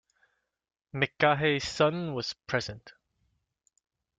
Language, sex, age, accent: English, male, 19-29, United States English